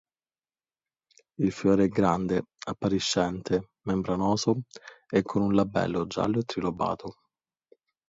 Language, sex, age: Italian, male, 19-29